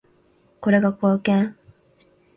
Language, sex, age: Japanese, female, 19-29